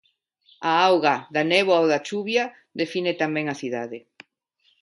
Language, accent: Galician, Neofalante